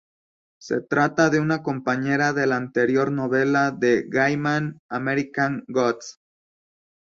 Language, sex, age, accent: Spanish, male, 19-29, México